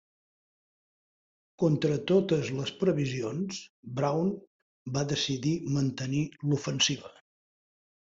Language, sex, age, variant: Catalan, male, 60-69, Central